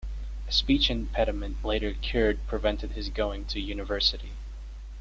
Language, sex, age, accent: English, male, under 19, Canadian English